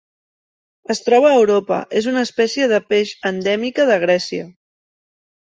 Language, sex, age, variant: Catalan, female, 30-39, Central